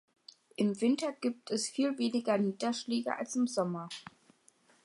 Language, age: German, 19-29